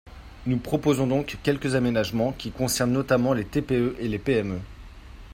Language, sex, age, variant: French, male, 30-39, Français de métropole